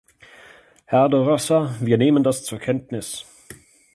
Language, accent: German, Deutschland Deutsch